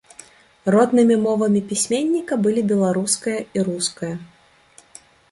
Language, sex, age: Belarusian, female, 19-29